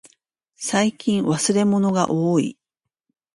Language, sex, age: Japanese, female, 40-49